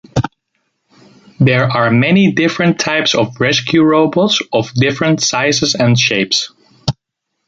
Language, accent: English, England English